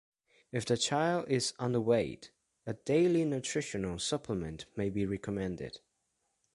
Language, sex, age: English, male, under 19